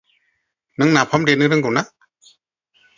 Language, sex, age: Bodo, female, 40-49